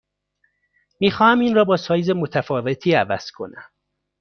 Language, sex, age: Persian, male, 30-39